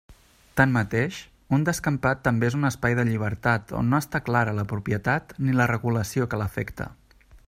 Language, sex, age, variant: Catalan, male, 30-39, Central